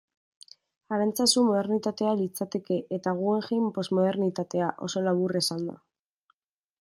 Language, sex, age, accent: Basque, female, 19-29, Mendebalekoa (Araba, Bizkaia, Gipuzkoako mendebaleko herri batzuk)